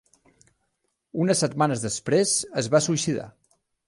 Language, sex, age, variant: Catalan, male, 40-49, Central